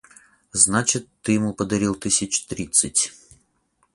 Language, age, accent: Russian, 19-29, Русский